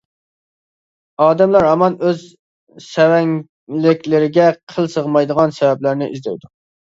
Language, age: Uyghur, 19-29